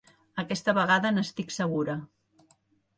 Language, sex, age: Catalan, female, 60-69